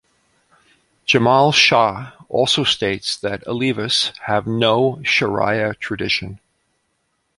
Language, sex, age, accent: English, male, 50-59, United States English